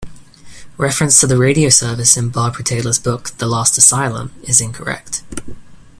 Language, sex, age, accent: English, male, 19-29, England English